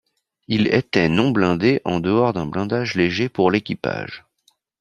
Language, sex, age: French, male, 40-49